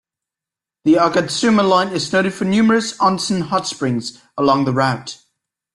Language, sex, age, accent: English, male, 19-29, England English